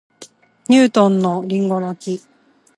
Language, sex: Japanese, female